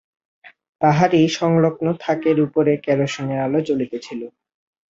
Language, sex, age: Bengali, male, 19-29